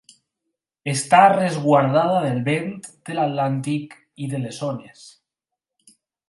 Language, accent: Catalan, valencià